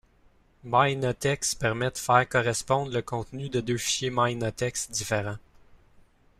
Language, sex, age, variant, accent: French, male, 19-29, Français d'Amérique du Nord, Français du Canada